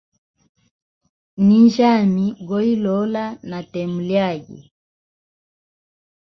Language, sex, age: Hemba, female, 30-39